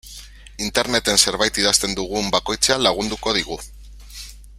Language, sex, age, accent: Basque, male, 30-39, Mendebalekoa (Araba, Bizkaia, Gipuzkoako mendebaleko herri batzuk)